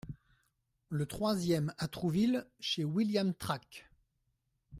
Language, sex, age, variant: French, male, 40-49, Français de métropole